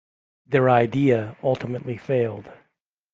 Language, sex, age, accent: English, male, 50-59, United States English